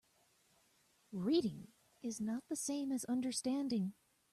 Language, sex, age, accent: English, female, 30-39, United States English